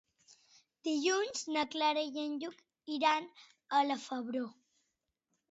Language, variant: Catalan, Balear